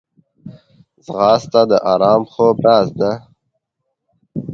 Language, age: Pashto, under 19